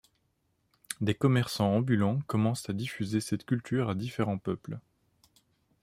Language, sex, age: French, male, 30-39